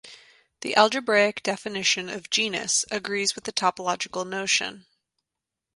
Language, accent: English, United States English